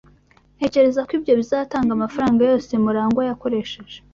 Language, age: Kinyarwanda, 19-29